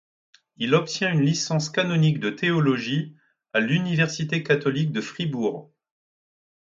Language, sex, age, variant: French, male, 40-49, Français de métropole